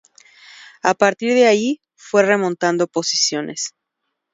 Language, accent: Spanish, México